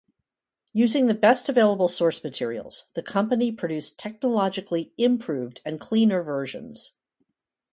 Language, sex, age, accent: English, female, 60-69, United States English